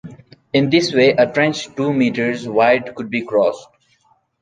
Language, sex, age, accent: English, male, 19-29, India and South Asia (India, Pakistan, Sri Lanka)